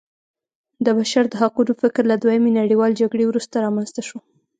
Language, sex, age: Pashto, female, 19-29